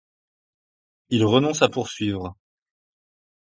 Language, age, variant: French, 19-29, Français de métropole